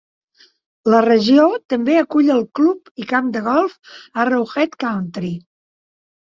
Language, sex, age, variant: Catalan, female, 70-79, Central